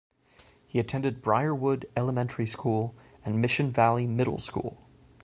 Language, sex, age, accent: English, male, 30-39, United States English